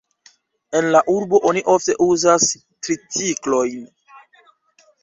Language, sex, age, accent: Esperanto, male, 19-29, Internacia